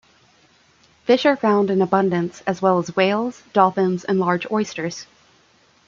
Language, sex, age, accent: English, female, 19-29, United States English